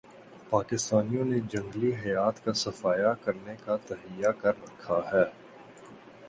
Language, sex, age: Urdu, male, 19-29